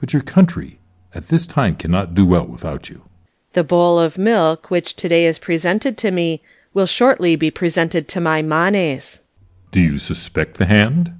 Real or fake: real